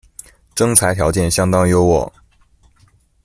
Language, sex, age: Chinese, male, under 19